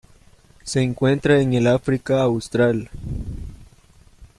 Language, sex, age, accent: Spanish, male, 19-29, América central